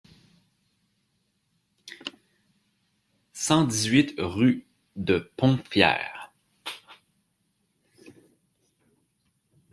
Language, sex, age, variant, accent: French, male, 30-39, Français d'Amérique du Nord, Français du Canada